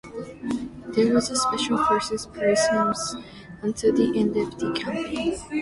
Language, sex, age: English, female, 19-29